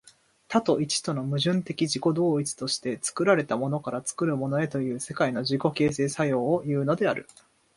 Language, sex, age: Japanese, male, 19-29